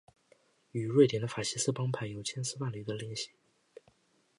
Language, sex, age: Chinese, male, under 19